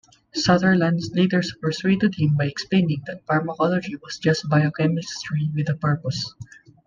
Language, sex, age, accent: English, male, 19-29, Filipino